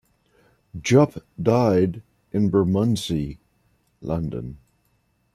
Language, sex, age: English, male, 70-79